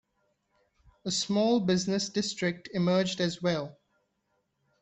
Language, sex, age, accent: English, male, 19-29, India and South Asia (India, Pakistan, Sri Lanka)